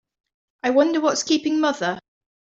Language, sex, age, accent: English, female, 30-39, England English